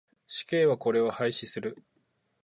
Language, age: Japanese, 30-39